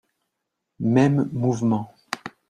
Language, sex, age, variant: French, male, 40-49, Français de métropole